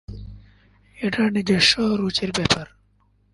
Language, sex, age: Bengali, male, 19-29